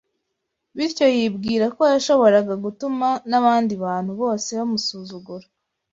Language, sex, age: Kinyarwanda, female, 19-29